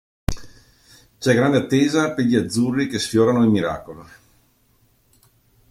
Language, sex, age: Italian, male, 40-49